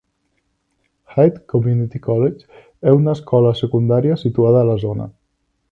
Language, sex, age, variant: Catalan, male, 19-29, Nord-Occidental